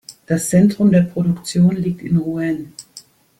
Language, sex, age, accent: German, female, 50-59, Deutschland Deutsch